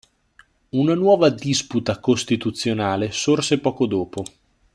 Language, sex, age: Italian, male, 19-29